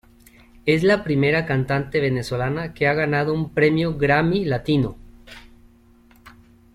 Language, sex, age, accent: Spanish, female, 50-59, México